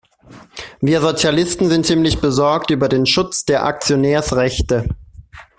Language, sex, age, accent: German, male, 30-39, Deutschland Deutsch